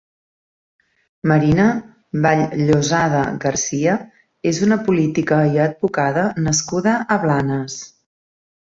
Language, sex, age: Catalan, female, 40-49